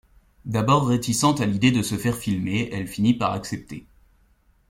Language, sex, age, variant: French, male, 19-29, Français de métropole